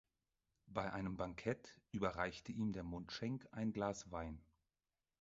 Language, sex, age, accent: German, male, 30-39, Deutschland Deutsch